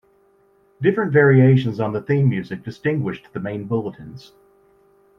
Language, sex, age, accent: English, male, 40-49, United States English